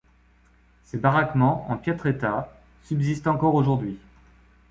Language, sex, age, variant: French, male, 40-49, Français de métropole